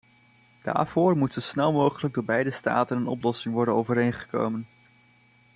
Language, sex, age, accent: Dutch, male, 19-29, Nederlands Nederlands